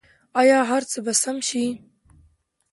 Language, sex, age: Pashto, female, 19-29